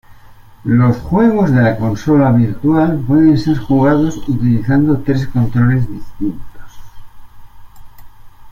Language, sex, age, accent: Spanish, male, 60-69, España: Centro-Sur peninsular (Madrid, Toledo, Castilla-La Mancha)